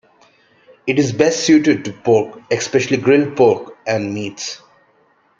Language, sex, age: English, male, 19-29